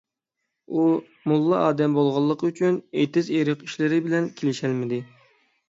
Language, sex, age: Uyghur, male, 19-29